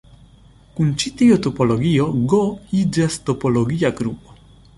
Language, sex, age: Esperanto, male, 19-29